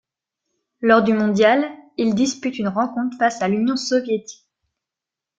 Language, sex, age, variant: French, female, 19-29, Français de métropole